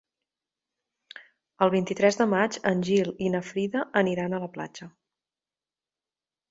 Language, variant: Catalan, Septentrional